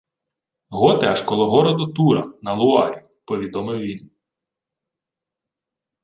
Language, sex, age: Ukrainian, male, 30-39